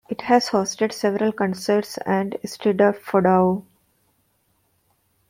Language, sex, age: English, female, 40-49